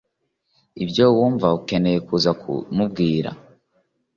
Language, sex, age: Kinyarwanda, male, under 19